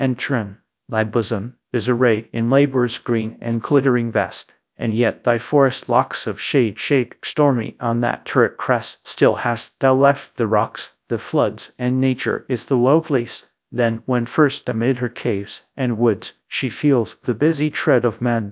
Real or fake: fake